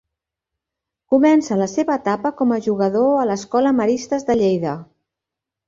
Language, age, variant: Catalan, 50-59, Central